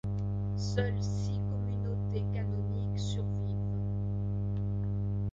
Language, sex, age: French, female, 60-69